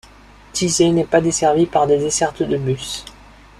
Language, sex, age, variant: French, male, 30-39, Français de métropole